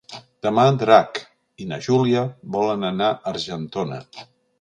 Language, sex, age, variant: Catalan, male, 60-69, Central